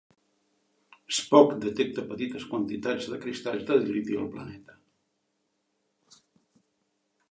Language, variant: Catalan, Central